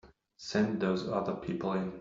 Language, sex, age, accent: English, male, 30-39, United States English